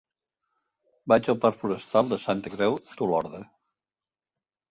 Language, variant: Catalan, Central